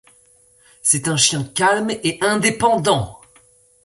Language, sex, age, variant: French, female, 19-29, Français de métropole